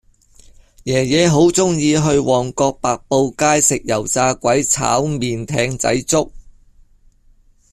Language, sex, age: Cantonese, male, 50-59